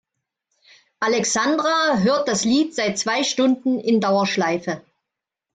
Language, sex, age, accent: German, female, 40-49, Deutschland Deutsch